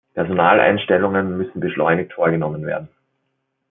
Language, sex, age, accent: German, male, 19-29, Österreichisches Deutsch